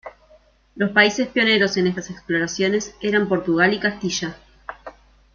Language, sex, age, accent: Spanish, female, 30-39, Rioplatense: Argentina, Uruguay, este de Bolivia, Paraguay